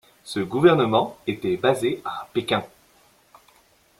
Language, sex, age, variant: French, male, 30-39, Français de métropole